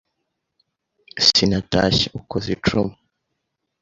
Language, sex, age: Kinyarwanda, male, under 19